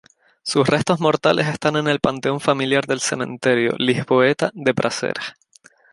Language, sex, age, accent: Spanish, male, 19-29, España: Islas Canarias